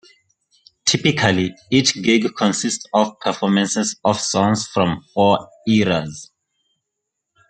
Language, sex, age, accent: English, male, 19-29, Southern African (South Africa, Zimbabwe, Namibia)